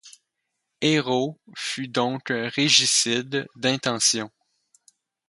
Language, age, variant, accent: French, 19-29, Français d'Amérique du Nord, Français du Canada